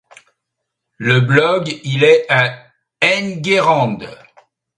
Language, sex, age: French, male, 70-79